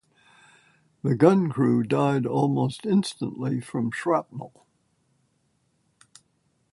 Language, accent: English, United States English